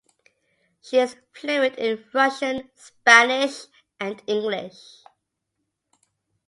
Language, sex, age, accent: English, female, 40-49, Scottish English